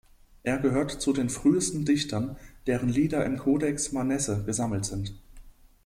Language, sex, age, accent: German, male, 19-29, Deutschland Deutsch